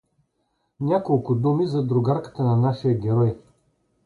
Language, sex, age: Bulgarian, male, 40-49